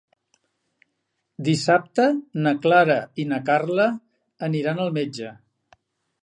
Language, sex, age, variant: Catalan, male, 60-69, Central